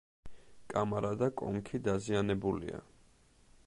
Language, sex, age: Georgian, male, 30-39